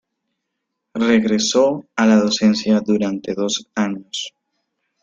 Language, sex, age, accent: Spanish, male, under 19, Caribe: Cuba, Venezuela, Puerto Rico, República Dominicana, Panamá, Colombia caribeña, México caribeño, Costa del golfo de México